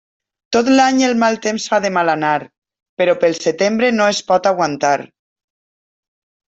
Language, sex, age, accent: Catalan, female, 50-59, valencià